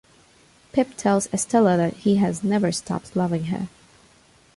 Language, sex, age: English, female, under 19